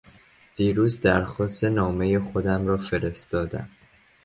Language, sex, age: Persian, male, under 19